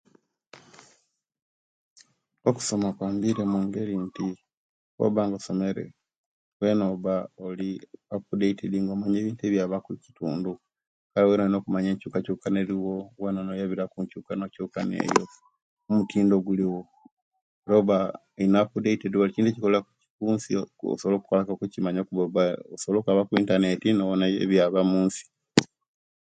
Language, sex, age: Kenyi, male, 30-39